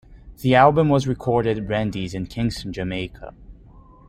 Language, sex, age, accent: English, male, 19-29, Canadian English